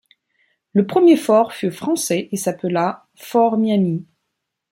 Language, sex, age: French, female, 30-39